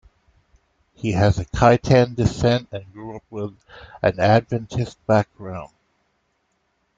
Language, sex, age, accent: English, male, 50-59, United States English